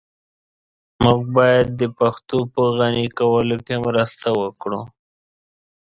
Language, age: Pashto, 30-39